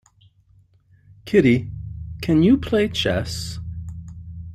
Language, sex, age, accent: English, male, 60-69, United States English